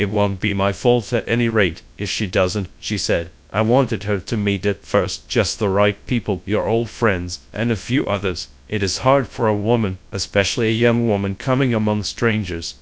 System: TTS, GradTTS